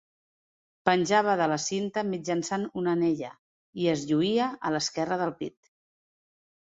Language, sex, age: Catalan, female, 40-49